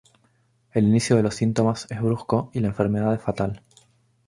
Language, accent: Spanish, Rioplatense: Argentina, Uruguay, este de Bolivia, Paraguay